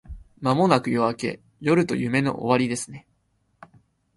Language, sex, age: Japanese, male, 19-29